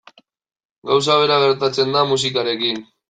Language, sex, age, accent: Basque, male, 19-29, Mendebalekoa (Araba, Bizkaia, Gipuzkoako mendebaleko herri batzuk)